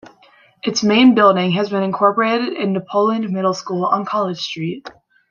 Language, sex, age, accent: English, female, 19-29, United States English